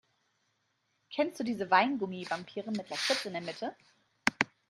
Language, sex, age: German, female, 30-39